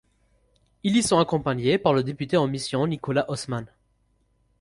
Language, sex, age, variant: French, male, 19-29, Français du nord de l'Afrique